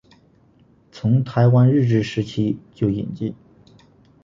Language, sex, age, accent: Chinese, male, 19-29, 出生地：吉林省